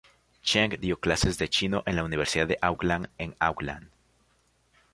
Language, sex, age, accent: Spanish, male, under 19, Andino-Pacífico: Colombia, Perú, Ecuador, oeste de Bolivia y Venezuela andina